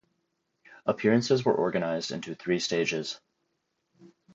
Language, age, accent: English, 30-39, United States English